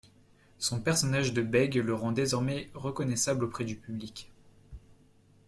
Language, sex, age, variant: French, male, 19-29, Français de métropole